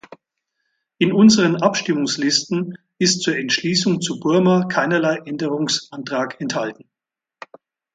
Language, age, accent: German, 60-69, Deutschland Deutsch